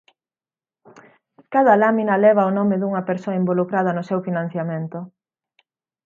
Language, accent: Galician, Atlántico (seseo e gheada); Normativo (estándar)